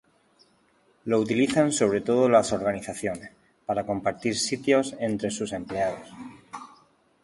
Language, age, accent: Spanish, 30-39, España: Sur peninsular (Andalucia, Extremadura, Murcia)